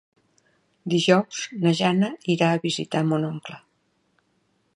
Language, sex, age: Catalan, female, 60-69